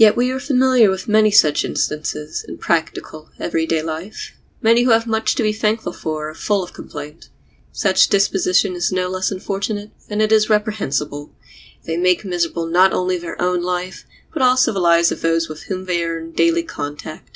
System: none